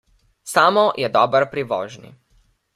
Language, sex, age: Slovenian, male, under 19